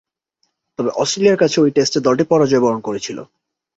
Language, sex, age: Bengali, male, 19-29